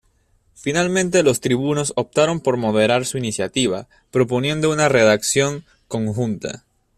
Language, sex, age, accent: Spanish, male, 19-29, Caribe: Cuba, Venezuela, Puerto Rico, República Dominicana, Panamá, Colombia caribeña, México caribeño, Costa del golfo de México